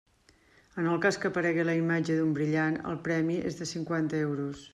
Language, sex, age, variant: Catalan, female, 50-59, Central